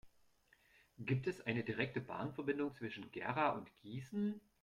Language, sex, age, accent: German, male, 30-39, Deutschland Deutsch